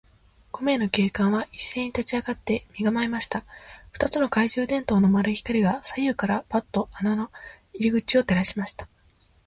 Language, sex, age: Japanese, female, 19-29